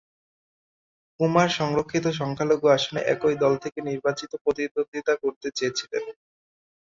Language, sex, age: Bengali, male, 19-29